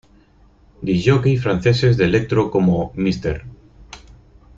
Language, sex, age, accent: Spanish, male, 50-59, España: Norte peninsular (Asturias, Castilla y León, Cantabria, País Vasco, Navarra, Aragón, La Rioja, Guadalajara, Cuenca)